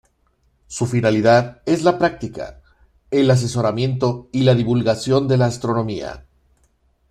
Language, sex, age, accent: Spanish, male, 50-59, México